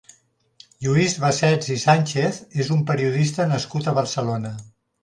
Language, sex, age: Catalan, male, 60-69